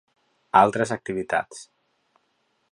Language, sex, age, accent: Catalan, male, 40-49, valencià